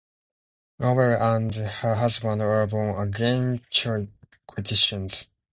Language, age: English, 19-29